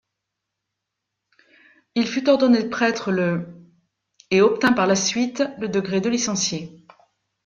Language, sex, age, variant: French, female, 50-59, Français de métropole